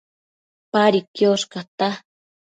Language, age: Matsés, 30-39